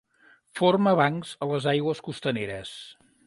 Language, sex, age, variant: Catalan, male, 50-59, Central